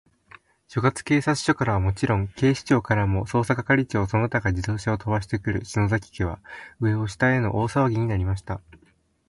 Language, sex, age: Japanese, male, 19-29